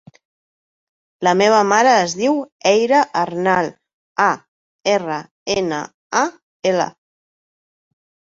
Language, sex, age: Catalan, female, 50-59